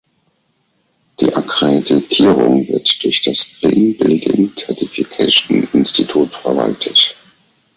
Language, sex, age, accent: German, male, 50-59, Deutschland Deutsch